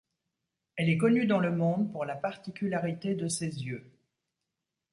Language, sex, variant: French, female, Français de métropole